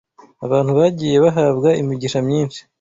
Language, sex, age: Kinyarwanda, male, 19-29